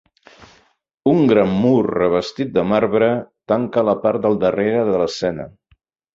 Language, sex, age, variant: Catalan, male, 60-69, Central